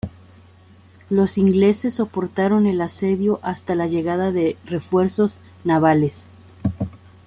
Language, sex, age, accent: Spanish, female, 30-39, México